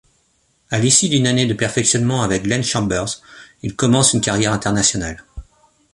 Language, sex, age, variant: French, male, 40-49, Français de métropole